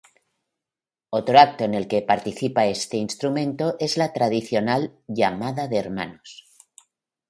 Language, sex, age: Spanish, female, 60-69